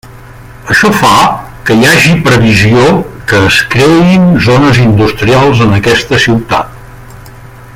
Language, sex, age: Catalan, male, 60-69